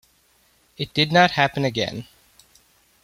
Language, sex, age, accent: English, male, 19-29, United States English